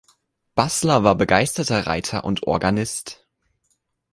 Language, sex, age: German, male, 19-29